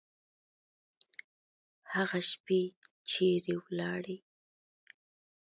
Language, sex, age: Pashto, female, 30-39